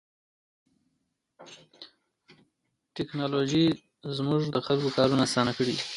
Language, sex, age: Pashto, male, 30-39